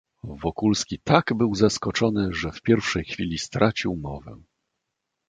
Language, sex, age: Polish, male, 50-59